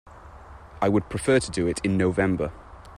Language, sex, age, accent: English, male, 30-39, Welsh English